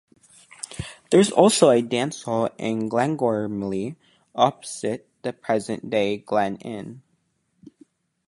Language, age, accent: English, under 19, United States English